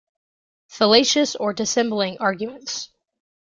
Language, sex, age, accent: English, male, under 19, United States English